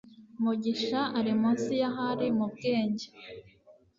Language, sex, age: Kinyarwanda, female, 19-29